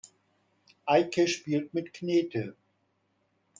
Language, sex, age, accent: German, male, 50-59, Deutschland Deutsch